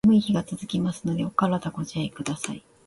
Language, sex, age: Japanese, female, 40-49